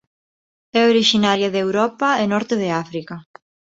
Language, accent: Galician, Neofalante